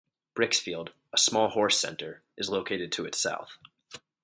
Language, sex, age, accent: English, male, 19-29, United States English